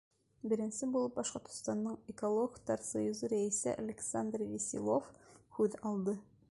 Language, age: Bashkir, 19-29